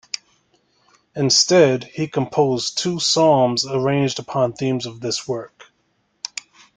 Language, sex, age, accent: English, male, 30-39, United States English